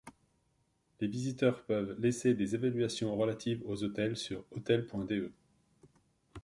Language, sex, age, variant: French, male, 40-49, Français de métropole